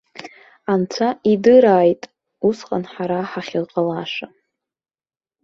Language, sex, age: Abkhazian, female, 19-29